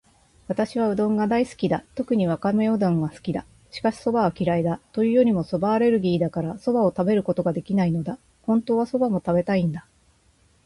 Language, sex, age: Japanese, female, 40-49